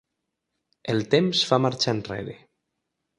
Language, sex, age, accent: Catalan, male, 30-39, valencià